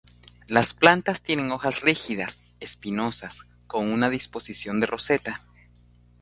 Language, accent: Spanish, América central